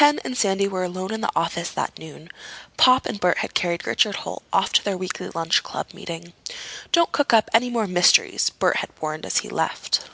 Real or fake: real